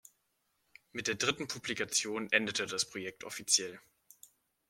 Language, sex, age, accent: German, male, 19-29, Deutschland Deutsch